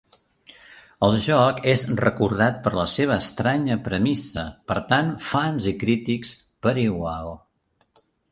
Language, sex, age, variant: Catalan, male, 50-59, Central